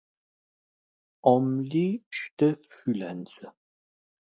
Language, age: Swiss German, 60-69